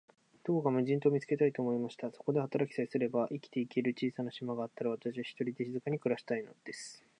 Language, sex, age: Japanese, male, 19-29